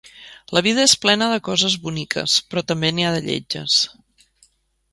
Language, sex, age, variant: Catalan, female, 40-49, Central